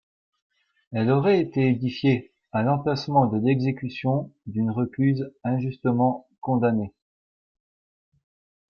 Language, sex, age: French, male, 30-39